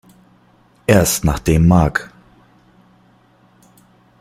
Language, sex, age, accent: German, male, 30-39, Deutschland Deutsch